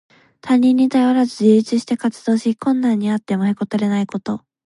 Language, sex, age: Japanese, female, 19-29